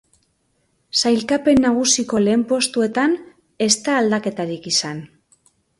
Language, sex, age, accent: Basque, female, 40-49, Mendebalekoa (Araba, Bizkaia, Gipuzkoako mendebaleko herri batzuk)